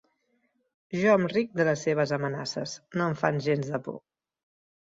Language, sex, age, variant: Catalan, female, 30-39, Central